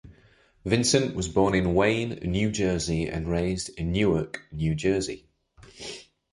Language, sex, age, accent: English, male, 30-39, England English